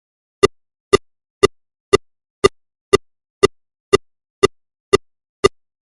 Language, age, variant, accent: Catalan, 30-39, Valencià meridional, valencià